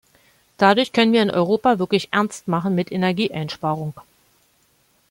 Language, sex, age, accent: German, female, 50-59, Deutschland Deutsch